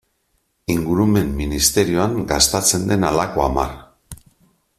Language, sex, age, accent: Basque, male, 50-59, Mendebalekoa (Araba, Bizkaia, Gipuzkoako mendebaleko herri batzuk)